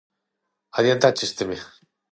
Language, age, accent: Galician, 30-39, Central (gheada); Normativo (estándar); Neofalante